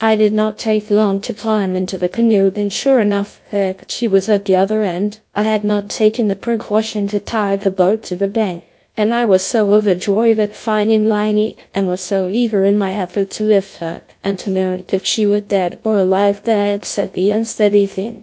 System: TTS, GlowTTS